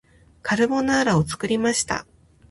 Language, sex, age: Japanese, female, 30-39